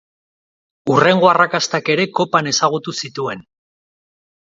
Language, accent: Basque, Erdialdekoa edo Nafarra (Gipuzkoa, Nafarroa)